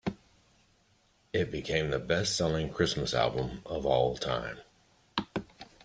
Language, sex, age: English, male, 50-59